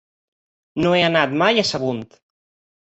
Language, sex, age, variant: Catalan, male, 19-29, Balear